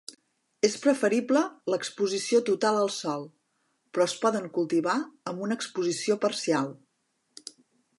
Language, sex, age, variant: Catalan, female, 40-49, Central